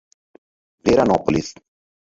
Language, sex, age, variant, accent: Portuguese, male, 50-59, Portuguese (Brasil), Paulista